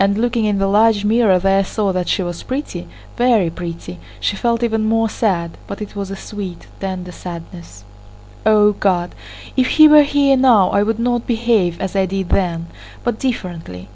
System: none